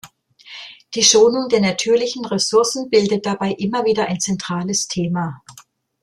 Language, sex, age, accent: German, female, 60-69, Deutschland Deutsch